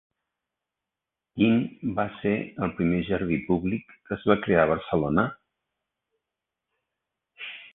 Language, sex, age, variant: Catalan, male, 60-69, Central